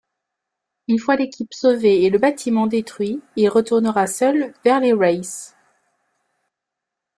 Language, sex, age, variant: French, female, 30-39, Français de métropole